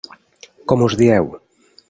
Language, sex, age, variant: Catalan, male, 40-49, Central